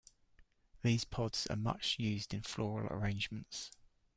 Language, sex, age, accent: English, male, 50-59, England English